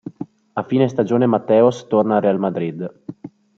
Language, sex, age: Italian, male, 30-39